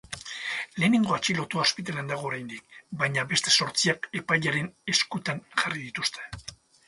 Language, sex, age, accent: Basque, male, 60-69, Mendebalekoa (Araba, Bizkaia, Gipuzkoako mendebaleko herri batzuk)